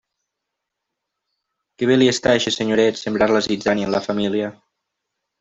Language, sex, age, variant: Catalan, male, 19-29, Central